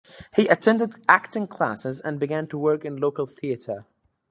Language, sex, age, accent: English, male, 19-29, England English